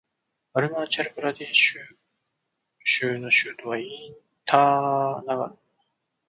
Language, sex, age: Japanese, male, 30-39